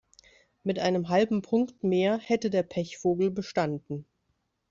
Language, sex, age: German, female, 30-39